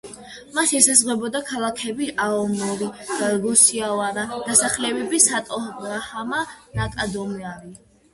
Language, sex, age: Georgian, female, 90+